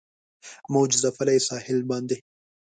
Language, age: Pashto, 19-29